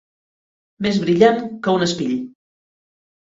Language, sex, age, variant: Catalan, female, 50-59, Central